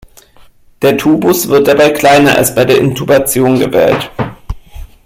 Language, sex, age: German, male, 30-39